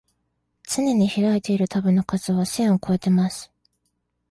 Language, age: Japanese, 19-29